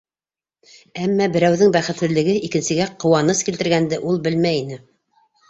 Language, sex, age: Bashkir, female, 60-69